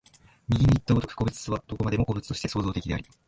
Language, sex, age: Japanese, male, 19-29